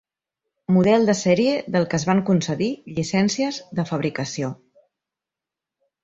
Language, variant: Catalan, Central